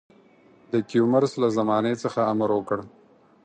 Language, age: Pashto, 19-29